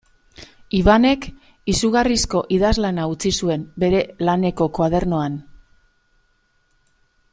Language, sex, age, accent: Basque, female, 50-59, Mendebalekoa (Araba, Bizkaia, Gipuzkoako mendebaleko herri batzuk)